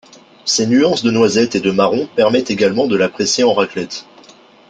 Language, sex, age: French, male, under 19